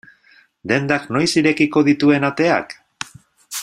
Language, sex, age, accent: Basque, male, 30-39, Mendebalekoa (Araba, Bizkaia, Gipuzkoako mendebaleko herri batzuk)